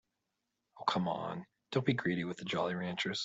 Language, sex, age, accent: English, male, 30-39, United States English